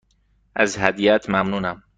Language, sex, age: Persian, male, 19-29